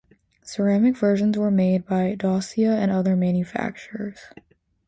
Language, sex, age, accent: English, female, under 19, United States English